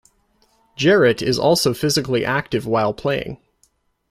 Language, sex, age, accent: English, male, 19-29, United States English